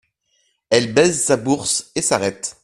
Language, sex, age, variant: French, male, 19-29, Français de métropole